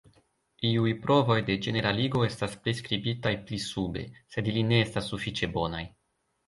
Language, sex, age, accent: Esperanto, male, 19-29, Internacia